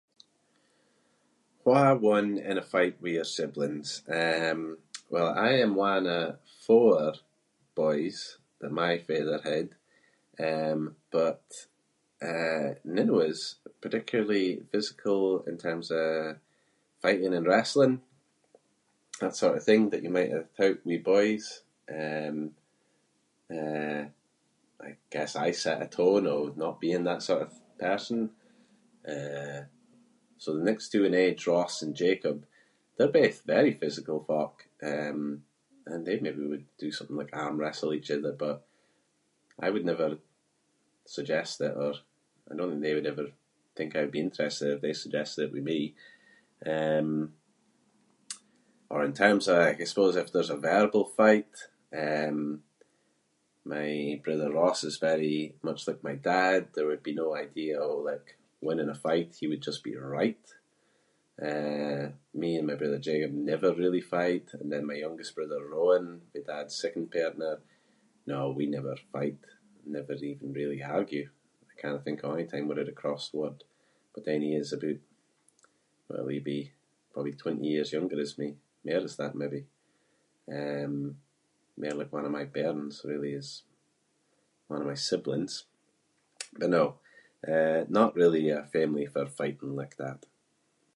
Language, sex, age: Scots, male, 30-39